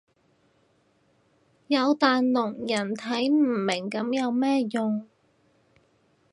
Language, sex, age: Cantonese, female, 30-39